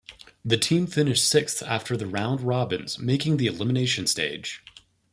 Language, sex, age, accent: English, male, 19-29, United States English